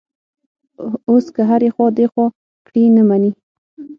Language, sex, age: Pashto, female, 19-29